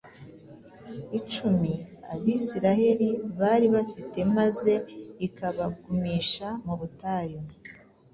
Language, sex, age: Kinyarwanda, female, 40-49